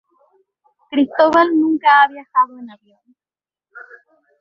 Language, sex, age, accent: Spanish, female, 19-29, México